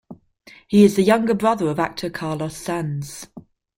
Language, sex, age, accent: English, female, 19-29, England English